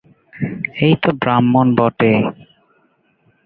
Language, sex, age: Bengali, male, 19-29